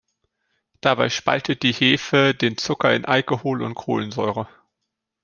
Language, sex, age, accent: German, male, 19-29, Deutschland Deutsch